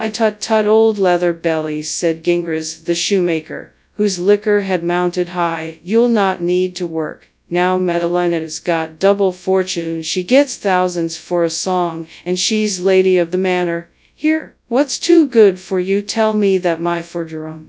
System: TTS, FastPitch